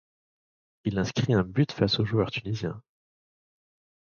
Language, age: French, 30-39